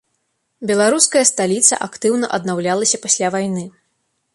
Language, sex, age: Belarusian, female, 19-29